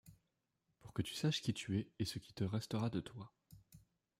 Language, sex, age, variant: French, male, 19-29, Français de métropole